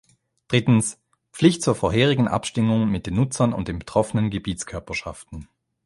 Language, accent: German, Schweizerdeutsch